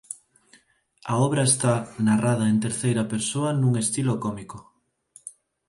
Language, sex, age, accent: Galician, male, 19-29, Neofalante